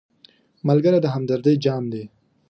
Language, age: Pashto, 19-29